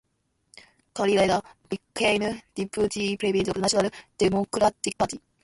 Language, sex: English, female